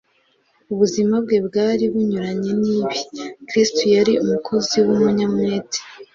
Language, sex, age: Kinyarwanda, female, 19-29